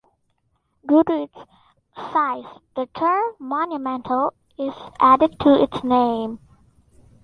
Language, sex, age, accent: English, male, under 19, India and South Asia (India, Pakistan, Sri Lanka)